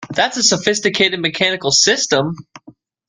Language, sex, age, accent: English, male, 19-29, United States English